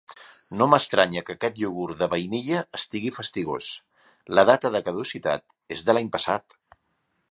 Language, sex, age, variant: Catalan, male, 50-59, Central